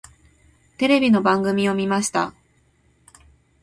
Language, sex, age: Japanese, female, 30-39